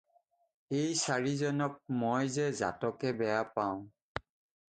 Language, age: Assamese, 40-49